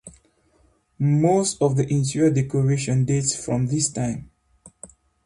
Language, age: English, 19-29